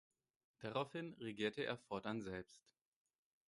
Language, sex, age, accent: German, male, 19-29, Deutschland Deutsch